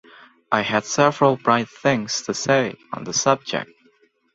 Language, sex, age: English, male, under 19